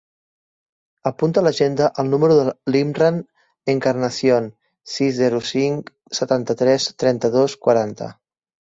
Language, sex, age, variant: Catalan, male, 30-39, Central